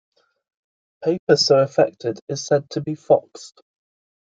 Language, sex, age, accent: English, male, 19-29, England English